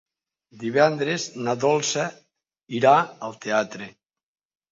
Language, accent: Catalan, Lleidatà